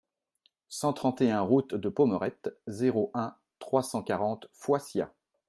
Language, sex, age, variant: French, male, 40-49, Français de métropole